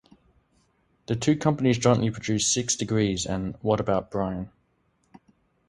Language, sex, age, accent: English, male, 30-39, Australian English